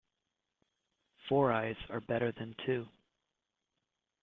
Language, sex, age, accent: English, male, 30-39, United States English